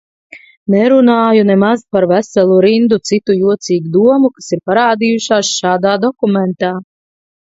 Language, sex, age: Latvian, female, 30-39